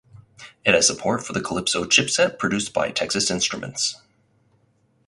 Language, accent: English, United States English